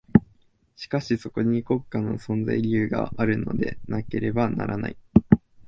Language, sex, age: Japanese, male, 19-29